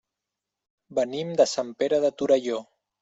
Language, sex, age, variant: Catalan, male, 30-39, Central